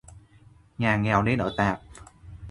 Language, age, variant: Vietnamese, 19-29, Hà Nội